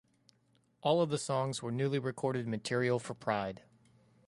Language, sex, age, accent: English, male, 19-29, United States English